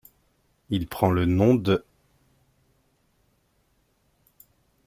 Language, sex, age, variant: French, male, 40-49, Français de métropole